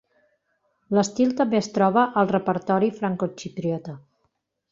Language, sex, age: Catalan, female, 40-49